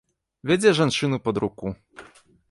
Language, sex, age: Belarusian, male, 30-39